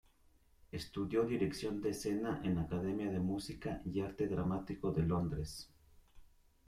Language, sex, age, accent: Spanish, male, 30-39, México